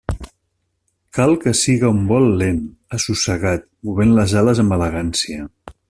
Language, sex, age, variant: Catalan, male, 50-59, Nord-Occidental